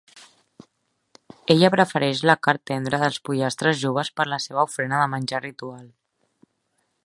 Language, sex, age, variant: Catalan, female, 19-29, Central